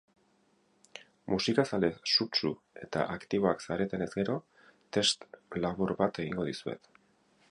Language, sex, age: Basque, male, 40-49